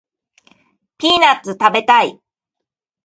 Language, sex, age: Japanese, female, 40-49